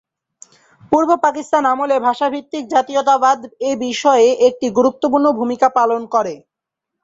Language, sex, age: Bengali, male, 19-29